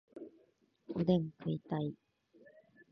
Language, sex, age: Japanese, female, 19-29